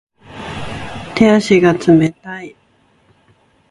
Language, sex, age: Japanese, female, 19-29